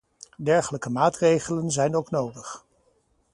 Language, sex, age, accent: Dutch, male, 50-59, Nederlands Nederlands